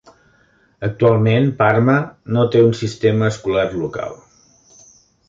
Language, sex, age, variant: Catalan, male, 60-69, Central